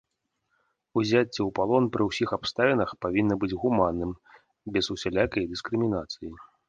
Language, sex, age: Belarusian, male, 30-39